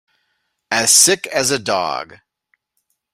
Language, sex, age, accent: English, male, 40-49, United States English